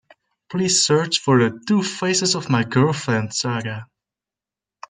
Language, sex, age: English, male, under 19